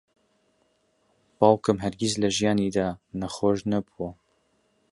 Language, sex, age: Central Kurdish, male, 19-29